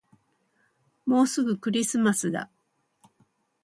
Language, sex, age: Japanese, female, 40-49